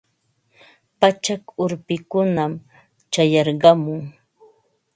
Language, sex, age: Ambo-Pasco Quechua, female, 60-69